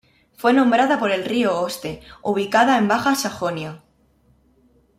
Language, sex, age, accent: Spanish, female, 19-29, España: Centro-Sur peninsular (Madrid, Toledo, Castilla-La Mancha)